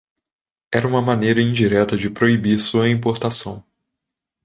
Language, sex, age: Portuguese, male, 19-29